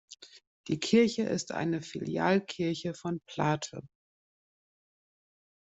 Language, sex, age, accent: German, male, 40-49, Deutschland Deutsch